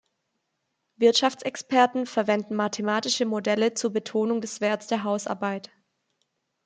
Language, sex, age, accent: German, female, 19-29, Deutschland Deutsch